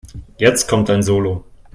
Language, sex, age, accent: German, male, 19-29, Deutschland Deutsch